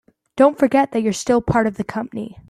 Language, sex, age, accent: English, female, under 19, United States English